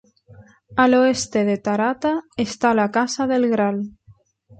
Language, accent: Spanish, España: Centro-Sur peninsular (Madrid, Toledo, Castilla-La Mancha)